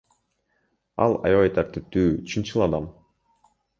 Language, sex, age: Kyrgyz, male, under 19